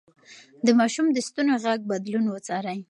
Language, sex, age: Pashto, female, 19-29